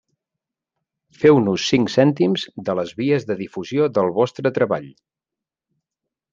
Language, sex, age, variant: Catalan, male, 40-49, Central